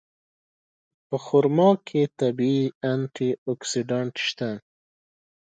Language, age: Pashto, 19-29